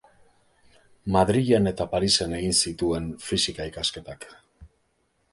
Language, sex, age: Basque, male, 40-49